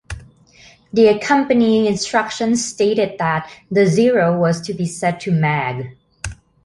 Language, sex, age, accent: English, female, 19-29, United States English